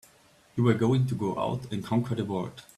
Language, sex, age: English, male, 30-39